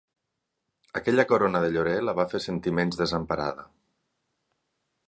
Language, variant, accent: Catalan, Nord-Occidental, Ebrenc